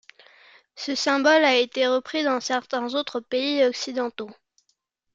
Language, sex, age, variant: French, female, under 19, Français de métropole